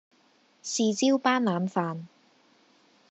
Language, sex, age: Cantonese, female, 19-29